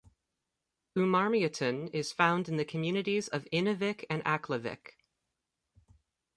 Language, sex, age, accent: English, male, under 19, United States English